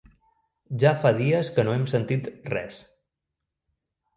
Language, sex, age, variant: Catalan, male, 40-49, Central